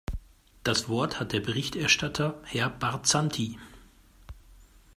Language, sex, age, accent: German, male, 40-49, Deutschland Deutsch